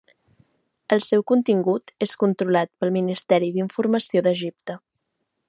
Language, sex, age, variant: Catalan, female, 19-29, Central